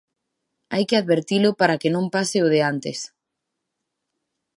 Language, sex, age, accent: Galician, female, 19-29, Normativo (estándar)